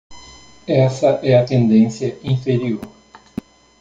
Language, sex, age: Portuguese, male, 50-59